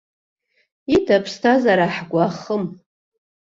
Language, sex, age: Abkhazian, female, 60-69